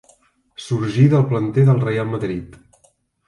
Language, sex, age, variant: Catalan, male, 40-49, Central